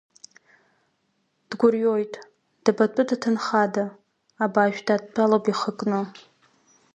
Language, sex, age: Abkhazian, female, 19-29